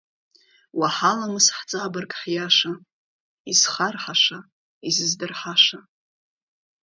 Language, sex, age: Abkhazian, female, 30-39